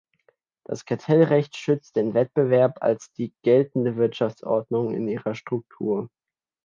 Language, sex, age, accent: German, male, under 19, Deutschland Deutsch